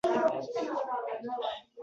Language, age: Pashto, 19-29